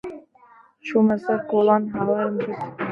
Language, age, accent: Central Kurdish, 19-29, سۆرانی